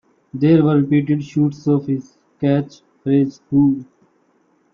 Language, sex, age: English, male, 19-29